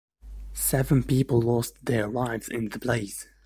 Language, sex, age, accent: English, male, 19-29, United States English